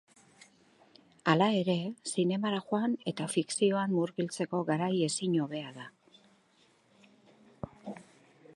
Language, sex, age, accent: Basque, female, 60-69, Mendebalekoa (Araba, Bizkaia, Gipuzkoako mendebaleko herri batzuk)